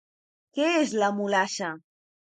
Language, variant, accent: Catalan, Central, central; septentrional